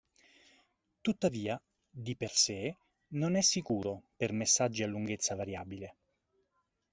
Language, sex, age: Italian, male, 40-49